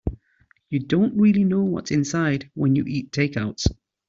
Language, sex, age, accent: English, male, 30-39, England English